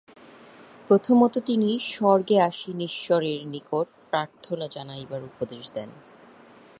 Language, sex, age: Bengali, female, 30-39